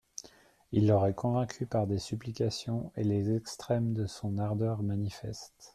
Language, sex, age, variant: French, male, 30-39, Français de métropole